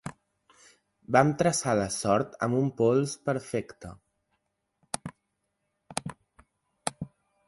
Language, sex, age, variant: Catalan, male, under 19, Central